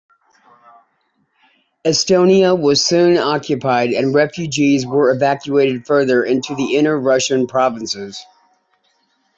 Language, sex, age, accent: English, female, 50-59, United States English